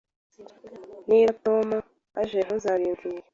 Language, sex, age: Kinyarwanda, female, 30-39